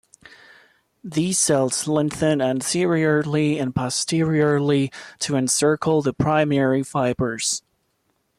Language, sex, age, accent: English, male, 19-29, United States English